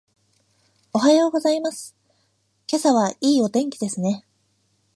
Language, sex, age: Japanese, female, 19-29